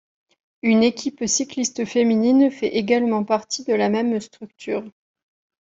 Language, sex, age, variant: French, female, 30-39, Français de métropole